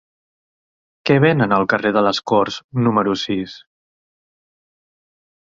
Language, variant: Catalan, Central